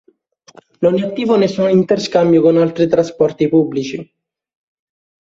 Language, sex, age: Italian, male, 19-29